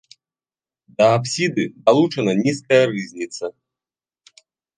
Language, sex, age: Belarusian, male, 30-39